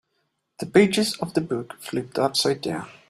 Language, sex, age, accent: English, male, 19-29, United States English